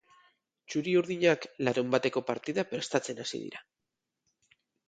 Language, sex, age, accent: Basque, male, 40-49, Mendebalekoa (Araba, Bizkaia, Gipuzkoako mendebaleko herri batzuk)